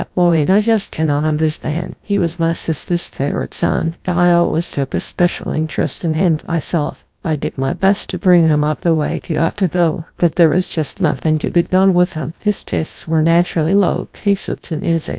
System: TTS, GlowTTS